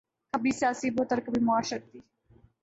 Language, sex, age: Urdu, female, 19-29